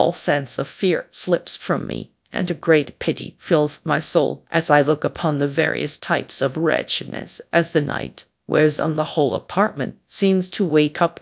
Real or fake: fake